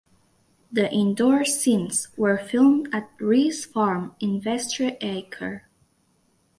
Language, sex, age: English, female, under 19